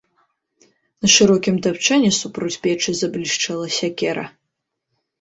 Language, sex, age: Belarusian, female, under 19